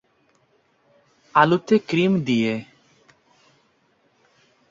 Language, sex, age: Bengali, male, 19-29